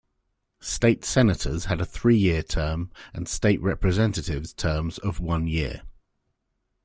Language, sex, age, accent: English, male, 40-49, England English